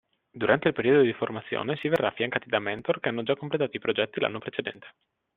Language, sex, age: Italian, male, 19-29